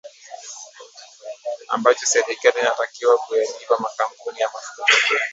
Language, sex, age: Swahili, male, 19-29